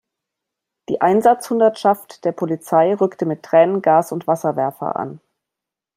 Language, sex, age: German, female, 40-49